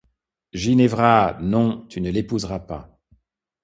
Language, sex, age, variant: French, male, 50-59, Français de métropole